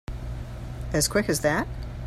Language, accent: English, United States English